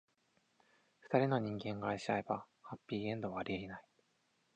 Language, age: Japanese, 19-29